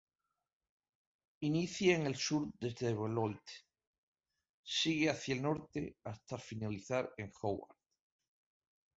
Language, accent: Spanish, España: Sur peninsular (Andalucia, Extremadura, Murcia)